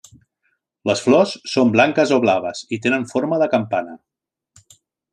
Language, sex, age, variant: Catalan, male, 30-39, Central